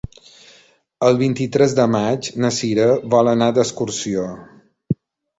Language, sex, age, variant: Catalan, male, 50-59, Balear